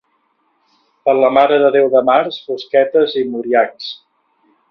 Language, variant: Catalan, Central